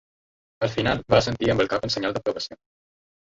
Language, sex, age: Catalan, male, under 19